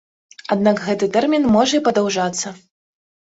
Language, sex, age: Belarusian, female, 30-39